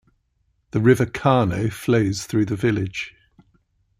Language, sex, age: English, male, 50-59